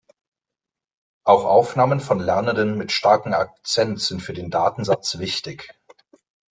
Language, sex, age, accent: German, male, 30-39, Deutschland Deutsch